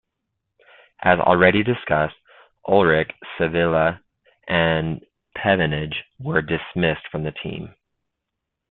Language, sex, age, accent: English, male, 30-39, United States English